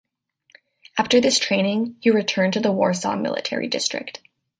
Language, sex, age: English, female, 19-29